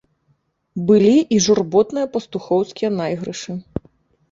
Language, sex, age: Belarusian, female, 30-39